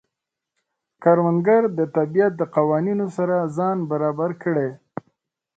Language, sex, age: Pashto, male, 30-39